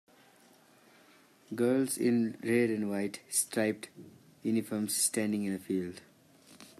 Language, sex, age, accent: English, male, 19-29, India and South Asia (India, Pakistan, Sri Lanka)